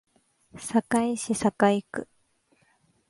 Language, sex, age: Japanese, female, 19-29